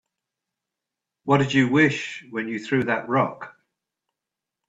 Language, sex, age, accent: English, male, 60-69, England English